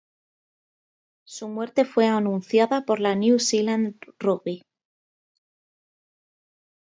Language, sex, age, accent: Spanish, female, 30-39, España: Norte peninsular (Asturias, Castilla y León, Cantabria, País Vasco, Navarra, Aragón, La Rioja, Guadalajara, Cuenca)